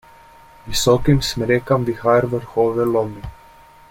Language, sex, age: Slovenian, male, 30-39